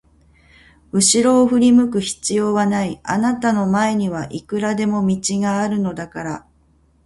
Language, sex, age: Japanese, female, 50-59